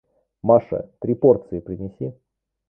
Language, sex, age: Russian, male, 19-29